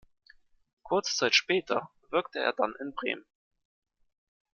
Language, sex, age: German, male, 19-29